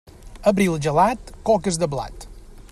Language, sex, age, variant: Catalan, male, 40-49, Balear